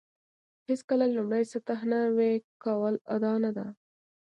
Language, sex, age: Pashto, female, under 19